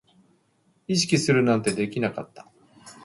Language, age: Japanese, 30-39